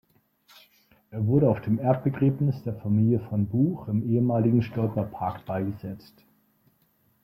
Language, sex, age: German, male, 50-59